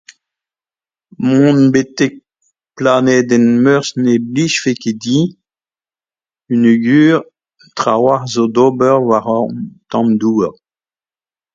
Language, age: Breton, 60-69